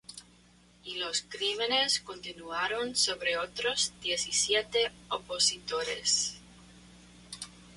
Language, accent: Spanish, España: Islas Canarias